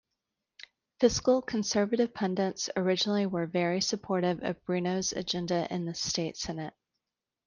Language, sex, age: English, female, 40-49